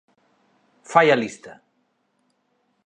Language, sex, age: Galician, male, 40-49